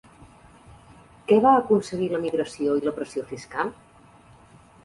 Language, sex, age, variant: Catalan, female, 40-49, Central